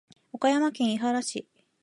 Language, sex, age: Japanese, female, 19-29